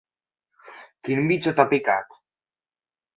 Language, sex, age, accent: Catalan, male, under 19, valencià